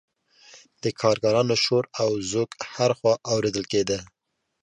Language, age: Pashto, 19-29